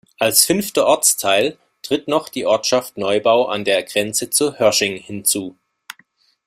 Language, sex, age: German, male, 40-49